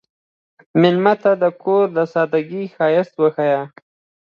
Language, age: Pashto, under 19